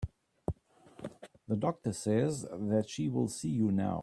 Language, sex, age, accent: English, male, 60-69, Southern African (South Africa, Zimbabwe, Namibia)